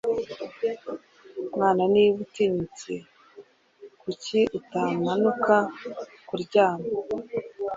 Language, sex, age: Kinyarwanda, female, 30-39